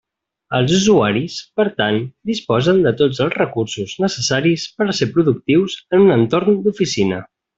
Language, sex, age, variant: Catalan, male, 30-39, Central